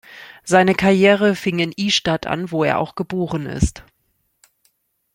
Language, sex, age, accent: German, female, 40-49, Deutschland Deutsch